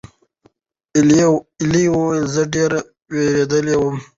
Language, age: Pashto, 19-29